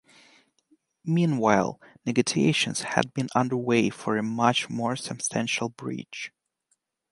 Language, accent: English, Russian; Slavic; Ukrainian